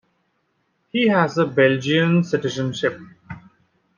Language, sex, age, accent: English, male, 19-29, India and South Asia (India, Pakistan, Sri Lanka)